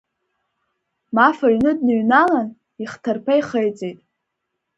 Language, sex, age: Abkhazian, female, under 19